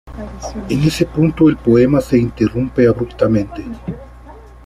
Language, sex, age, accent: Spanish, male, 40-49, Andino-Pacífico: Colombia, Perú, Ecuador, oeste de Bolivia y Venezuela andina